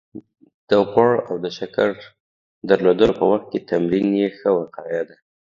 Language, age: Pashto, 30-39